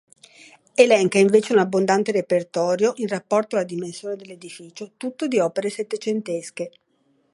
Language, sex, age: Italian, female, 60-69